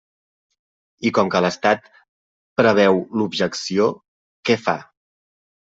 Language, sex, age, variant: Catalan, male, 30-39, Central